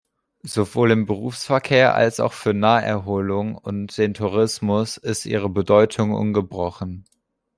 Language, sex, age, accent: German, male, under 19, Deutschland Deutsch